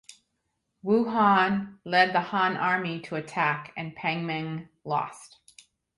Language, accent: English, United States English